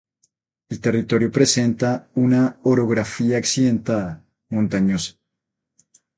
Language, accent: Spanish, Andino-Pacífico: Colombia, Perú, Ecuador, oeste de Bolivia y Venezuela andina